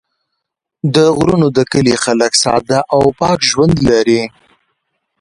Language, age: Pashto, 30-39